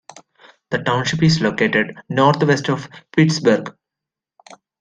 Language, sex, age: English, male, 19-29